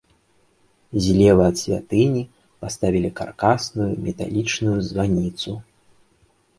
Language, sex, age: Belarusian, male, 30-39